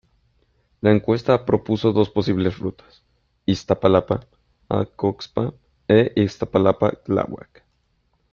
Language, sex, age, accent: Spanish, male, 19-29, México